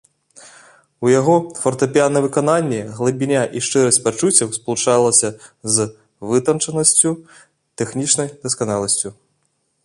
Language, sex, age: Belarusian, male, 30-39